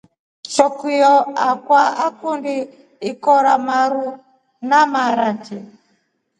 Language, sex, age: Rombo, female, 40-49